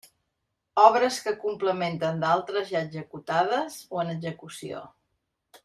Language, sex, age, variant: Catalan, female, 50-59, Central